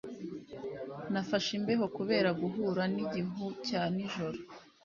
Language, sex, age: Kinyarwanda, female, 19-29